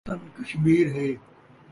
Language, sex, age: Saraiki, male, 50-59